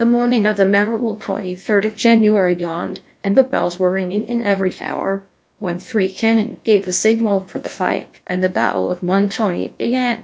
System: TTS, GlowTTS